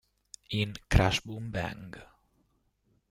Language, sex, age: Italian, male, 19-29